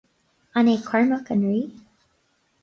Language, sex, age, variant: Irish, female, 19-29, Gaeilge na Mumhan